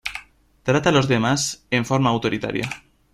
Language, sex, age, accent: Spanish, male, under 19, España: Norte peninsular (Asturias, Castilla y León, Cantabria, País Vasco, Navarra, Aragón, La Rioja, Guadalajara, Cuenca)